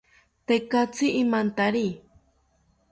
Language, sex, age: South Ucayali Ashéninka, female, under 19